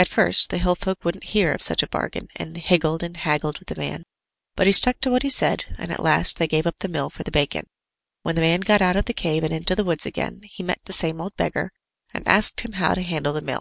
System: none